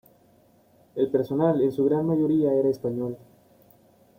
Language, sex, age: Spanish, male, 19-29